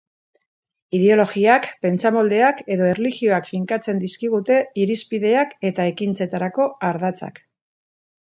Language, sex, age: Basque, female, 50-59